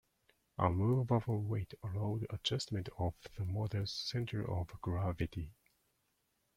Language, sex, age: English, male, 40-49